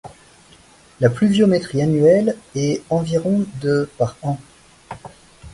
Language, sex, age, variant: French, male, 30-39, Français de métropole